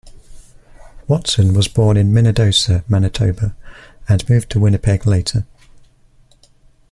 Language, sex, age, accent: English, male, 19-29, England English